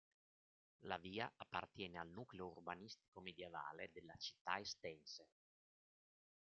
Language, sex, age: Italian, male, 50-59